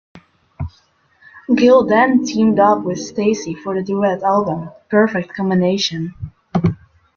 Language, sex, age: English, female, under 19